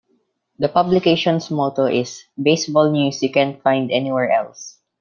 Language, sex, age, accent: English, male, under 19, Filipino